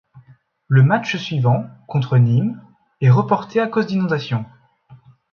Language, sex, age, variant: French, male, 19-29, Français de métropole